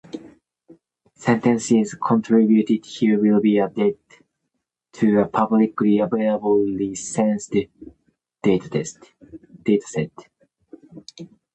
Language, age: Japanese, 19-29